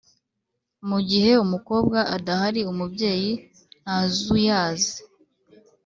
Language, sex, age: Kinyarwanda, female, under 19